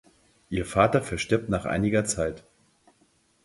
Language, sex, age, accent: German, male, 50-59, Deutschland Deutsch